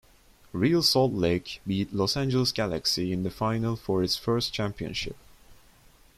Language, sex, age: English, male, 19-29